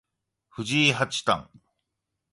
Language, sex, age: Japanese, male, 40-49